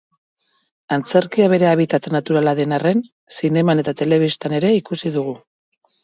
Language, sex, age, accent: Basque, female, 40-49, Mendebalekoa (Araba, Bizkaia, Gipuzkoako mendebaleko herri batzuk)